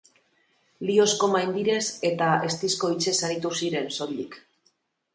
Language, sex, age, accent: Basque, female, 50-59, Mendebalekoa (Araba, Bizkaia, Gipuzkoako mendebaleko herri batzuk)